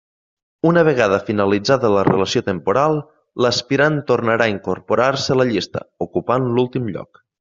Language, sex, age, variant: Catalan, male, 19-29, Nord-Occidental